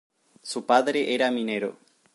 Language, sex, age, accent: Spanish, male, 19-29, Rioplatense: Argentina, Uruguay, este de Bolivia, Paraguay